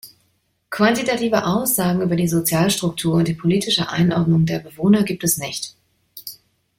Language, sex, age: German, female, 30-39